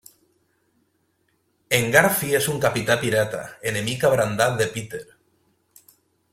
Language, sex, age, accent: Catalan, male, 40-49, valencià